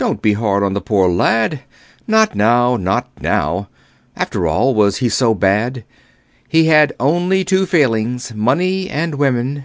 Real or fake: real